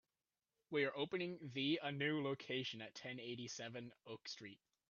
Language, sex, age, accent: English, male, under 19, United States English